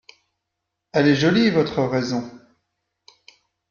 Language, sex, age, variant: French, male, 40-49, Français de métropole